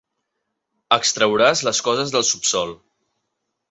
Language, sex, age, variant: Catalan, male, 19-29, Central